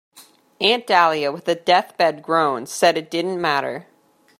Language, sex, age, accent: English, female, 19-29, Canadian English